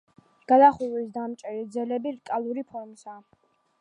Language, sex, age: Georgian, female, under 19